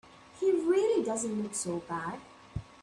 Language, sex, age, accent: English, female, 19-29, India and South Asia (India, Pakistan, Sri Lanka)